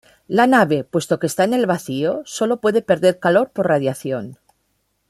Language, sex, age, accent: Spanish, female, 50-59, España: Norte peninsular (Asturias, Castilla y León, Cantabria, País Vasco, Navarra, Aragón, La Rioja, Guadalajara, Cuenca)